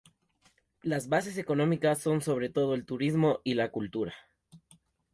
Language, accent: Spanish, Andino-Pacífico: Colombia, Perú, Ecuador, oeste de Bolivia y Venezuela andina